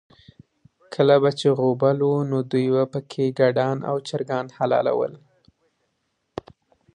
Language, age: Pashto, 19-29